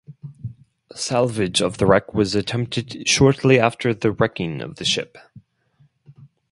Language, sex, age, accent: English, male, 30-39, United States English